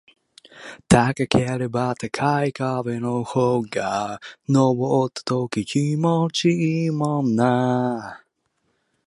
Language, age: Japanese, 19-29